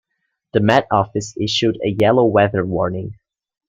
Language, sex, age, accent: English, male, under 19, United States English